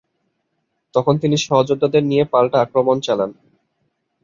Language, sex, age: Bengali, male, 19-29